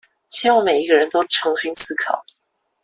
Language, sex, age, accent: Chinese, male, 19-29, 出生地：臺北市